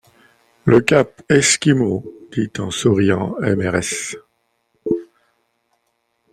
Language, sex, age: French, male, 50-59